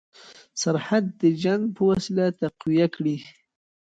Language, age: Pashto, 19-29